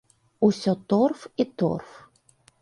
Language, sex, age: Belarusian, female, 40-49